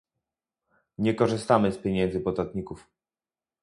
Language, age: Polish, 19-29